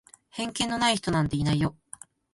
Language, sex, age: Japanese, male, 19-29